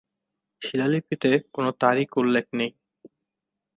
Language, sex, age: Bengali, male, 19-29